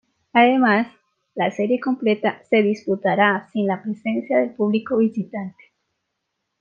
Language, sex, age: Spanish, female, 50-59